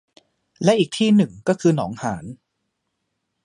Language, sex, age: Thai, male, 30-39